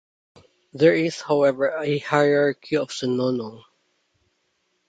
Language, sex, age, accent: English, male, 30-39, Filipino